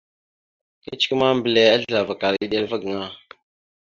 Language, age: Mada (Cameroon), 19-29